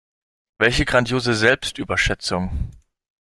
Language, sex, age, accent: German, male, 19-29, Deutschland Deutsch